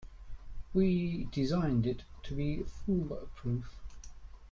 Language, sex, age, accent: English, male, 60-69, England English